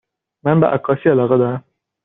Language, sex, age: Persian, male, under 19